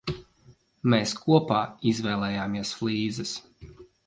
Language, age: Latvian, 40-49